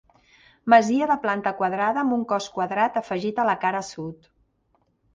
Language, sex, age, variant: Catalan, female, 50-59, Central